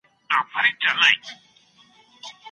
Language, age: Pashto, 30-39